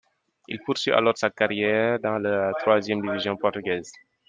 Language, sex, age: French, male, 19-29